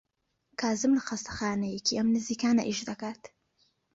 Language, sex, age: Central Kurdish, female, 19-29